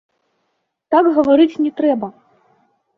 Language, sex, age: Belarusian, female, 19-29